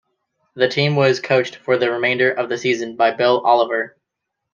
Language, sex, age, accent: English, male, 19-29, United States English